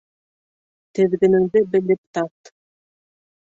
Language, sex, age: Bashkir, female, 30-39